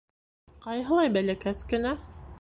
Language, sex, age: Bashkir, female, 19-29